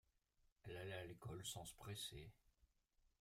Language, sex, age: French, male, 60-69